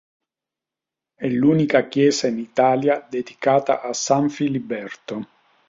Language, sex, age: Italian, male, 60-69